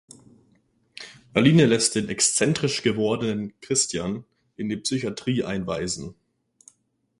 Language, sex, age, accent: German, male, 19-29, Deutschland Deutsch